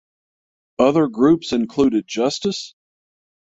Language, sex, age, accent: English, male, 50-59, United States English; southern United States